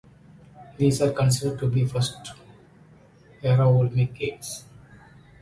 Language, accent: English, India and South Asia (India, Pakistan, Sri Lanka)